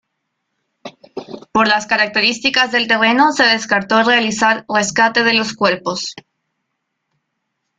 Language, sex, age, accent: Spanish, female, 19-29, Chileno: Chile, Cuyo